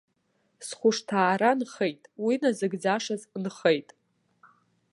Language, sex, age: Abkhazian, female, 19-29